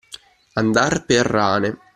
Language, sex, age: Italian, male, 19-29